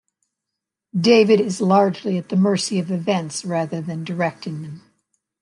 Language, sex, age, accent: English, female, 70-79, United States English